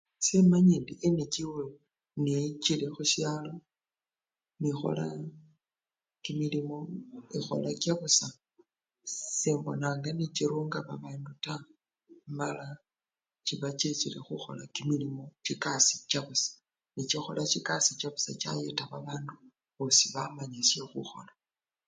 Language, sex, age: Luyia, female, 50-59